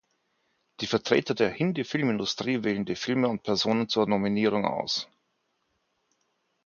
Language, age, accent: German, 50-59, Österreichisches Deutsch